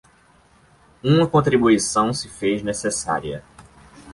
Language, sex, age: Portuguese, male, 19-29